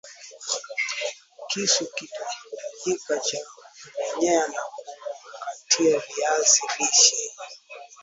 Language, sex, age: Swahili, male, 19-29